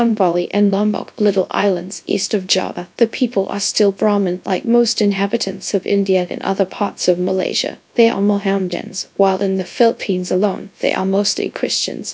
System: TTS, GradTTS